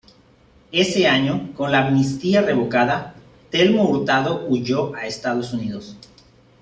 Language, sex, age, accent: Spanish, male, 30-39, México